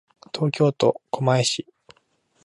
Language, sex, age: Japanese, male, 19-29